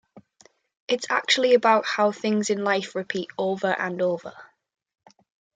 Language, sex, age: English, female, 19-29